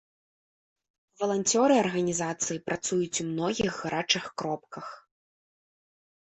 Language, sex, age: Belarusian, female, 19-29